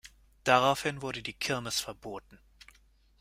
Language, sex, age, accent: German, male, 30-39, Deutschland Deutsch